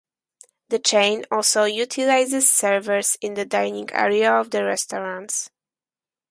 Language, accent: English, Slavic